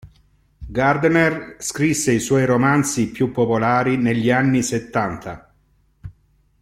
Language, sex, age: Italian, male, 50-59